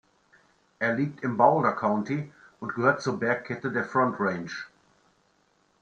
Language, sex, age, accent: German, male, 50-59, Deutschland Deutsch